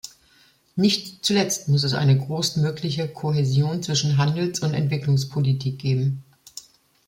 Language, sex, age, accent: German, female, 50-59, Deutschland Deutsch